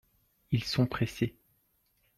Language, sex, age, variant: French, male, 30-39, Français de métropole